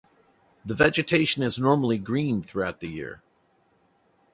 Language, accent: English, United States English